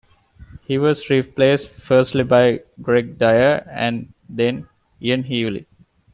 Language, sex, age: English, male, 19-29